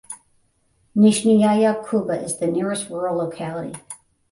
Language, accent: English, United States English